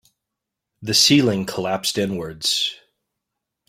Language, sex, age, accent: English, male, 30-39, United States English